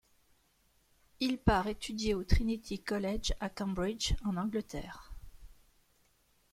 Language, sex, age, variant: French, female, 40-49, Français de métropole